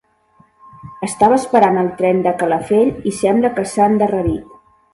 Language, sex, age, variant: Catalan, female, 50-59, Central